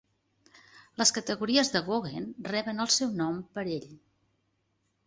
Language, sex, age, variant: Catalan, female, 60-69, Central